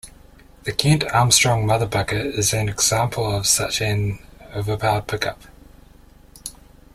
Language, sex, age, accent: English, male, 30-39, New Zealand English